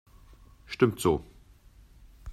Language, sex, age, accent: German, male, 40-49, Deutschland Deutsch